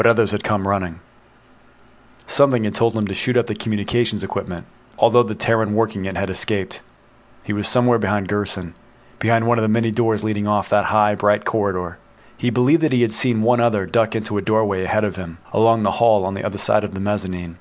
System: none